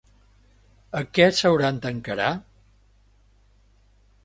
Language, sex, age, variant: Catalan, male, 70-79, Central